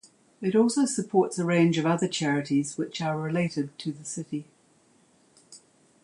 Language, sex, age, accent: English, female, 70-79, New Zealand English